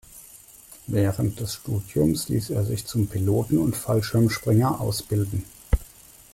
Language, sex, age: German, male, 40-49